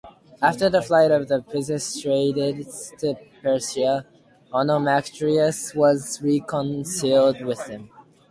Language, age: English, under 19